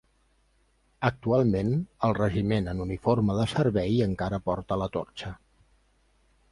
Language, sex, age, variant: Catalan, male, 50-59, Central